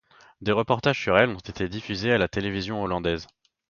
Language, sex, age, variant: French, male, 19-29, Français de métropole